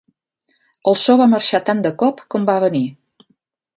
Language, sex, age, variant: Catalan, female, 50-59, Central